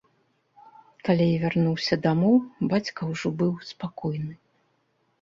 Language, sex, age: Belarusian, female, 50-59